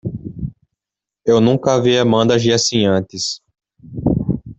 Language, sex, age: Portuguese, male, under 19